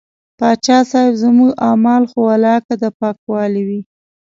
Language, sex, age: Pashto, female, 19-29